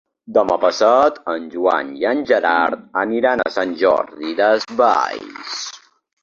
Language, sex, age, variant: Catalan, male, under 19, Central